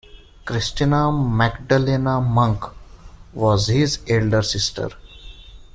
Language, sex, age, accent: English, male, 19-29, India and South Asia (India, Pakistan, Sri Lanka)